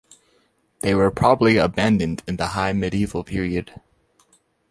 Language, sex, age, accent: English, male, 19-29, United States English